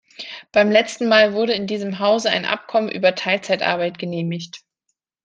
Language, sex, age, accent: German, female, 30-39, Deutschland Deutsch